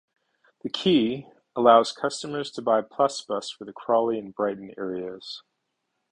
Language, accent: English, United States English